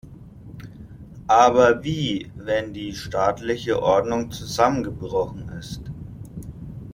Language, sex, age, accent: German, male, 30-39, Deutschland Deutsch